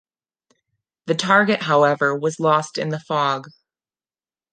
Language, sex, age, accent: English, female, 30-39, United States English